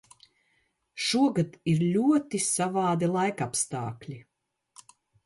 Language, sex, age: Latvian, female, 50-59